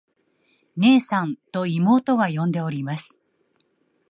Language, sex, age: Japanese, female, 40-49